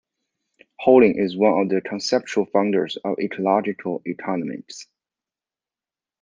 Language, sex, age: English, male, 40-49